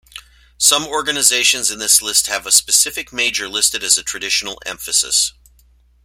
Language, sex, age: English, male, 50-59